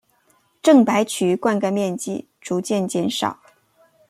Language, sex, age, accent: Chinese, female, 30-39, 出生地：吉林省